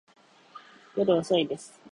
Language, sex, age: Japanese, female, under 19